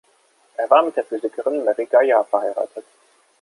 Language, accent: German, Deutschland Deutsch